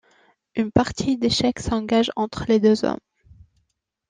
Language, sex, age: French, female, 30-39